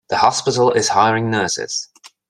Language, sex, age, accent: English, male, 30-39, England English